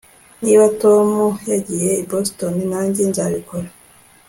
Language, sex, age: Kinyarwanda, female, 19-29